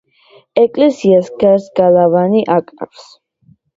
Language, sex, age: Georgian, female, under 19